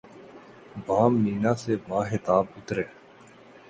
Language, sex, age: Urdu, male, 19-29